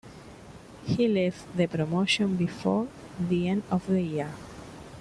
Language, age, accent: Spanish, 50-59, Rioplatense: Argentina, Uruguay, este de Bolivia, Paraguay